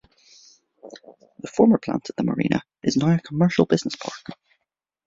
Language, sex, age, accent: English, male, 30-39, Irish English